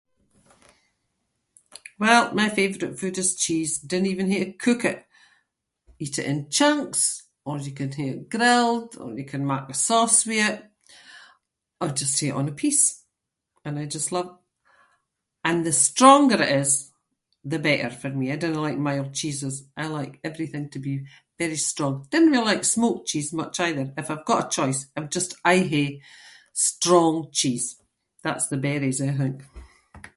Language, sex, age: Scots, female, 70-79